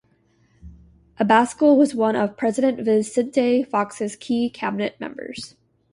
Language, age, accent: English, 19-29, United States English